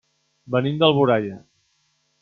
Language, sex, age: Catalan, male, 40-49